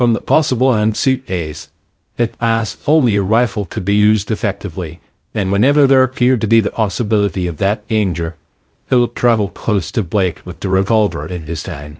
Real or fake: fake